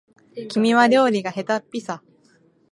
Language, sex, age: Japanese, female, 19-29